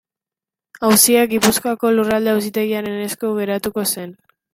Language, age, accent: Basque, under 19, Mendebalekoa (Araba, Bizkaia, Gipuzkoako mendebaleko herri batzuk)